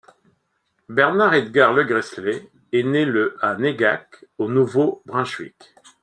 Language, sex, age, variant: French, male, 50-59, Français de métropole